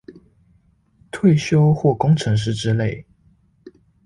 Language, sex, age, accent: Chinese, male, 19-29, 出生地：臺北市